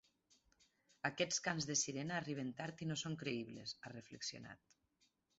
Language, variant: Catalan, Nord-Occidental